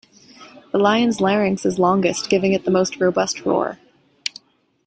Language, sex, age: English, female, 19-29